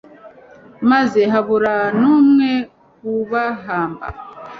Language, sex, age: Kinyarwanda, female, 30-39